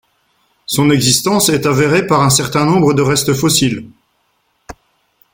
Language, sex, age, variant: French, male, 40-49, Français de métropole